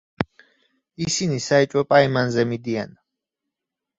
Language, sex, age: Georgian, male, 30-39